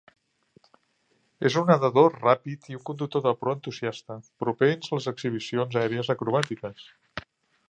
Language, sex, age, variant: Catalan, male, 60-69, Central